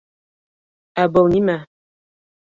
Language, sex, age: Bashkir, female, 30-39